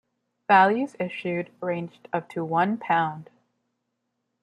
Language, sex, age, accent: English, female, 19-29, United States English